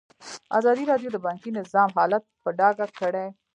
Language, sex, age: Pashto, female, 19-29